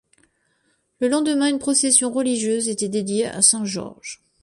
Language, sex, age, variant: French, female, 40-49, Français de métropole